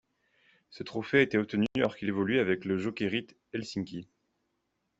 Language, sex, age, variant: French, male, 19-29, Français de métropole